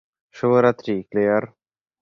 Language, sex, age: Bengali, male, 19-29